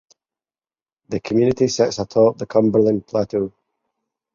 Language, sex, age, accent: English, male, 40-49, Scottish English